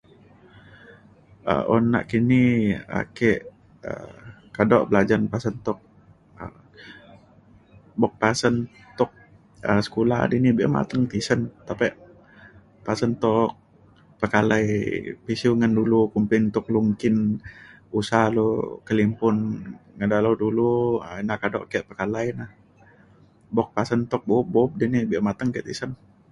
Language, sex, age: Mainstream Kenyah, male, 30-39